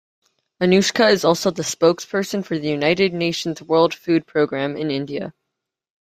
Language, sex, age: English, male, under 19